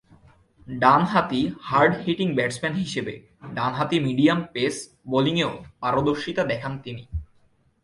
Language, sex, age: Bengali, male, 19-29